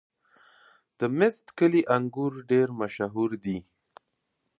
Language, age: Pashto, 19-29